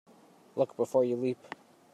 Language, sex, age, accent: English, male, 30-39, Canadian English